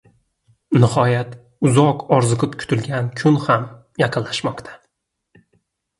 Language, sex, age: Uzbek, male, 19-29